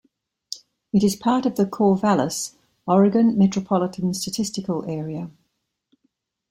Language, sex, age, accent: English, female, 70-79, Australian English